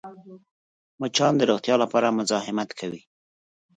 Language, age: Pashto, 30-39